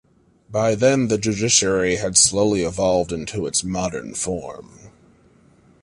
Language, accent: English, United States English